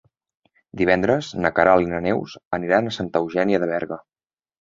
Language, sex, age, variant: Catalan, male, 19-29, Central